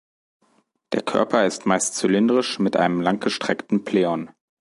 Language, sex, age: German, male, 40-49